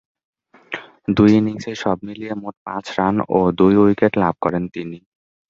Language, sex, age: Bengali, male, 19-29